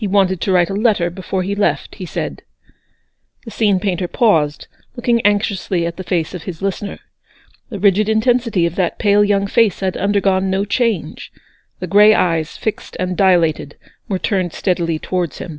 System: none